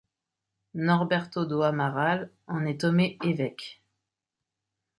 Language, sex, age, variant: French, female, 40-49, Français de métropole